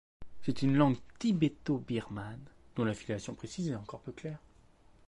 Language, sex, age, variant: French, male, 19-29, Français de métropole